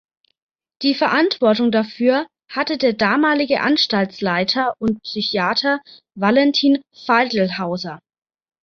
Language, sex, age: German, female, 30-39